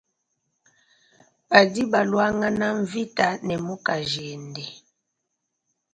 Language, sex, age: Luba-Lulua, female, 30-39